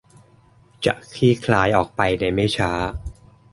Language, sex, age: Thai, male, 30-39